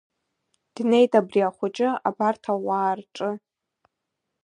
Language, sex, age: Abkhazian, female, under 19